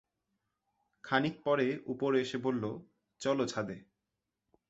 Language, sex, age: Bengali, male, 19-29